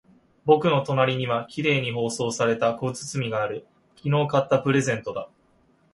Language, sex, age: Japanese, male, 19-29